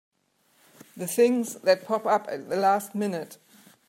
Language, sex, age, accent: English, female, 50-59, England English